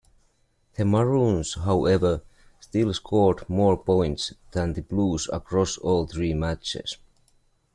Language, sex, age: English, male, 30-39